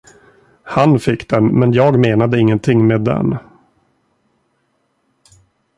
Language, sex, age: Swedish, male, 40-49